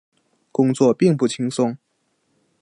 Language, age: Chinese, under 19